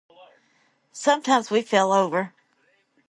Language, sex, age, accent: English, female, 40-49, United States English